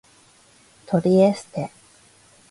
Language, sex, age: Japanese, female, 30-39